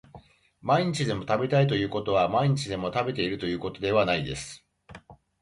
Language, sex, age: Japanese, male, 40-49